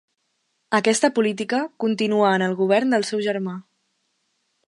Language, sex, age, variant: Catalan, female, under 19, Central